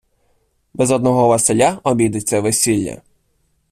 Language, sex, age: Ukrainian, male, under 19